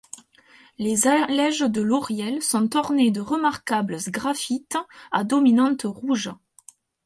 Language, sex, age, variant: French, female, 30-39, Français de métropole